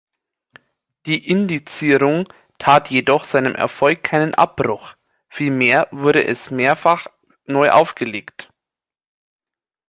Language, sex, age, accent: German, male, 30-39, Deutschland Deutsch